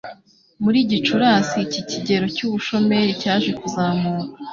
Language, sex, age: Kinyarwanda, female, 19-29